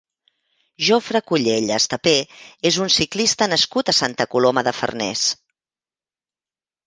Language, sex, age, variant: Catalan, female, 50-59, Central